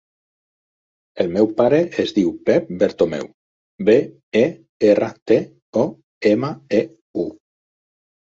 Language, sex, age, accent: Catalan, male, 40-49, valencià